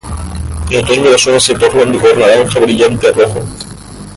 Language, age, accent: Spanish, 19-29, España: Islas Canarias